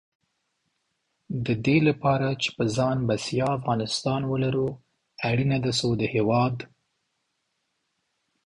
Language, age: Pashto, 30-39